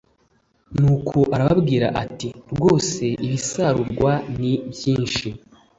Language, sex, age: Kinyarwanda, male, 19-29